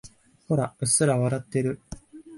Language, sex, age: Japanese, male, 19-29